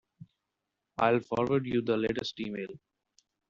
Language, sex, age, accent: English, male, 19-29, India and South Asia (India, Pakistan, Sri Lanka)